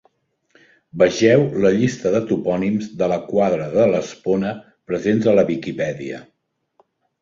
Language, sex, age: Catalan, male, 50-59